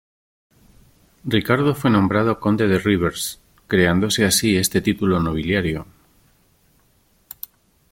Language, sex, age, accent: Spanish, male, 60-69, España: Centro-Sur peninsular (Madrid, Toledo, Castilla-La Mancha)